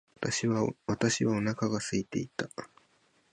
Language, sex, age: Japanese, male, under 19